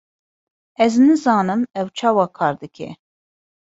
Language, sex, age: Kurdish, female, 30-39